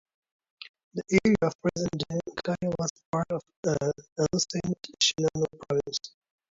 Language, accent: English, United States English